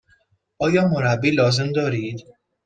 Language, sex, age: Persian, male, 19-29